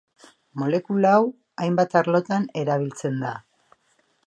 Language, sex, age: Basque, female, 50-59